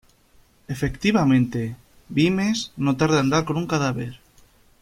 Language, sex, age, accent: Spanish, male, 19-29, España: Centro-Sur peninsular (Madrid, Toledo, Castilla-La Mancha)